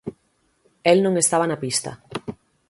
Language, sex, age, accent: Galician, female, 19-29, Central (gheada); Oriental (común en zona oriental)